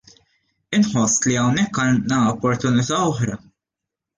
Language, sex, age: Maltese, male, 19-29